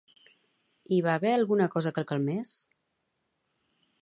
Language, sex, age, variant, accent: Catalan, female, 40-49, Central, central